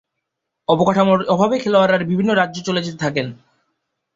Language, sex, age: Bengali, male, 19-29